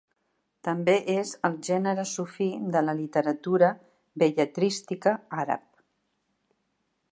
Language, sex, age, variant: Catalan, female, 60-69, Central